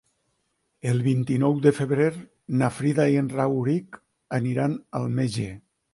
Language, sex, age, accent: Catalan, male, 60-69, valencià